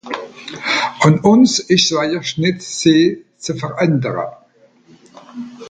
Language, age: Swiss German, 60-69